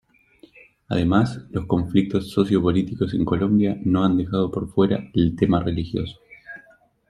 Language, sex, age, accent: Spanish, male, 19-29, Rioplatense: Argentina, Uruguay, este de Bolivia, Paraguay